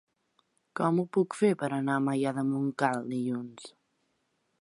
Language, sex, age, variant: Catalan, female, under 19, Central